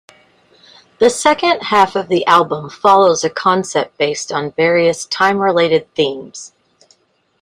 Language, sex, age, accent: English, female, 40-49, United States English